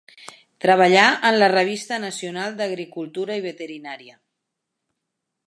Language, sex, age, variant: Catalan, female, 50-59, Central